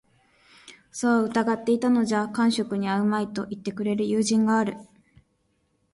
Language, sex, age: Japanese, female, 19-29